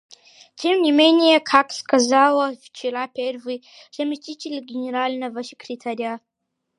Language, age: Russian, under 19